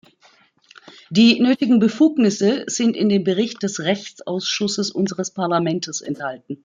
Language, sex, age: German, female, 50-59